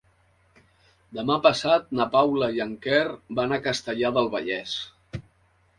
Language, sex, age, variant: Catalan, male, 50-59, Central